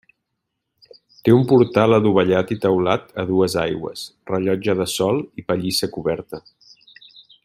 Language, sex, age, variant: Catalan, male, 40-49, Central